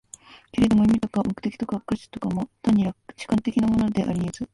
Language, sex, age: Japanese, female, 19-29